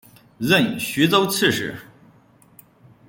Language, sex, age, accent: Chinese, male, 30-39, 出生地：河南省